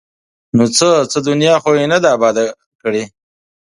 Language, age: Pashto, 30-39